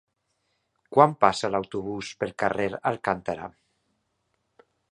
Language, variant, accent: Catalan, Valencià central, valencià